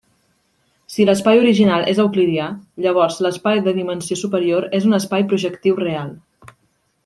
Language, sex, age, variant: Catalan, female, 19-29, Central